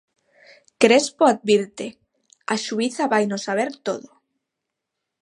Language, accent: Galician, Atlántico (seseo e gheada); Normativo (estándar)